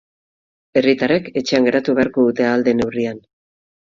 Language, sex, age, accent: Basque, female, 40-49, Mendebalekoa (Araba, Bizkaia, Gipuzkoako mendebaleko herri batzuk)